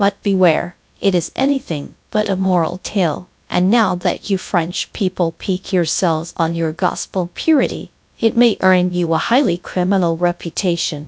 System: TTS, GradTTS